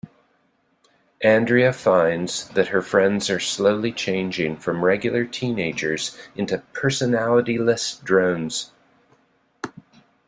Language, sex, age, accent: English, male, 50-59, United States English